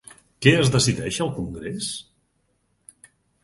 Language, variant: Catalan, Central